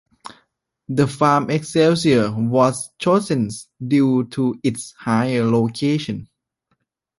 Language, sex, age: English, male, 19-29